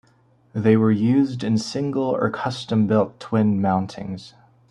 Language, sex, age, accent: English, male, 19-29, United States English